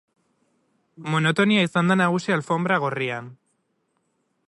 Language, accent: Basque, Erdialdekoa edo Nafarra (Gipuzkoa, Nafarroa)